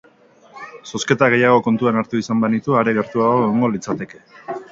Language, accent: Basque, Erdialdekoa edo Nafarra (Gipuzkoa, Nafarroa)